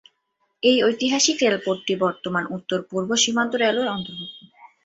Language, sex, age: Bengali, female, under 19